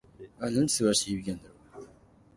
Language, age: Japanese, under 19